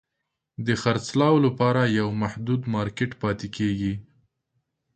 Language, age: Pashto, 30-39